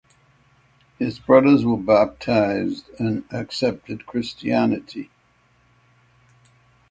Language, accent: English, United States English